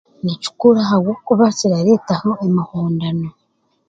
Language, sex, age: Chiga, male, 30-39